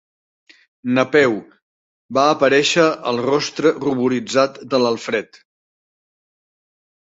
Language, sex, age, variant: Catalan, male, 60-69, Central